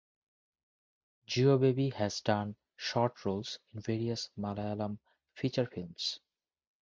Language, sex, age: English, male, 30-39